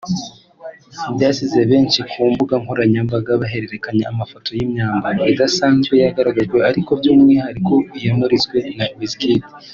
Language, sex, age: Kinyarwanda, male, 19-29